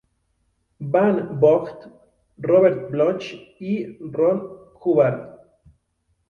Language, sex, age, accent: Spanish, male, 19-29, México